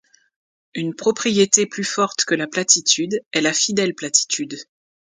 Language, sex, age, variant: French, female, 40-49, Français de métropole